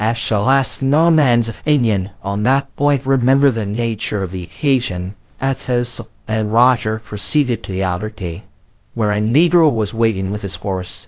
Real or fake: fake